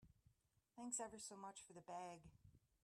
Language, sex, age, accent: English, female, 60-69, United States English